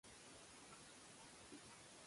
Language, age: English, 19-29